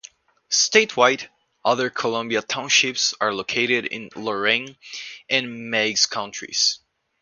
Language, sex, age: English, male, under 19